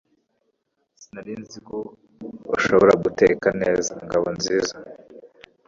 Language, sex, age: Kinyarwanda, male, 19-29